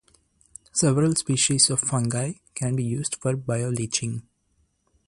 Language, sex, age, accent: English, male, 19-29, India and South Asia (India, Pakistan, Sri Lanka)